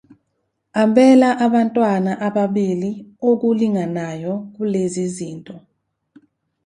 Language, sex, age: Zulu, female, 19-29